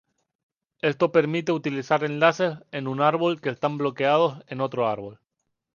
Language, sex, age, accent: Spanish, male, 19-29, España: Islas Canarias